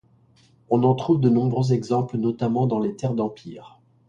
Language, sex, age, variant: French, male, 50-59, Français de métropole